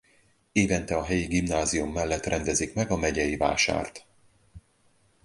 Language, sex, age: Hungarian, male, 40-49